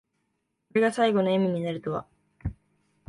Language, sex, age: Japanese, female, 19-29